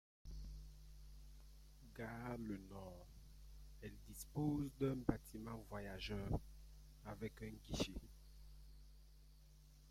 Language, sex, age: French, male, 19-29